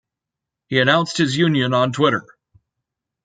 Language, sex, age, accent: English, male, 30-39, United States English